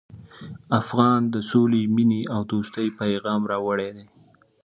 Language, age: Pashto, 19-29